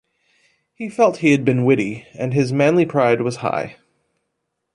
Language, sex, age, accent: English, male, 30-39, United States English